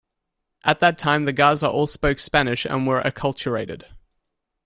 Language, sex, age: English, male, 19-29